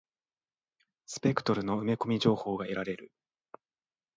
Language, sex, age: Japanese, male, 19-29